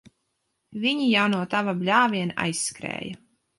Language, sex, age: Latvian, female, 19-29